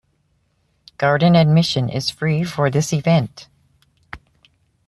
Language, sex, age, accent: English, female, 50-59, United States English